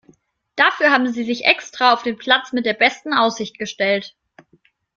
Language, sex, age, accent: German, female, 19-29, Deutschland Deutsch